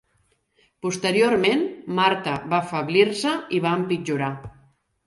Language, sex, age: Catalan, female, 50-59